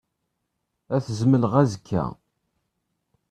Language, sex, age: Kabyle, male, 19-29